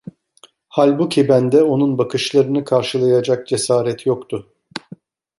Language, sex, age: Turkish, male, 50-59